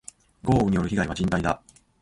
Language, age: Japanese, 40-49